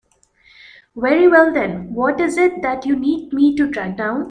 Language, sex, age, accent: English, female, 19-29, England English